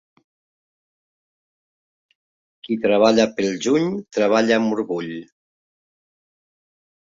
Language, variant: Catalan, Central